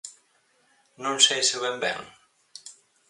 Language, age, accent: Galician, 19-29, Normativo (estándar)